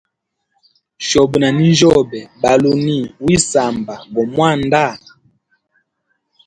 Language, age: Hemba, 30-39